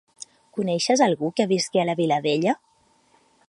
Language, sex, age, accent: Catalan, female, 30-39, balear; central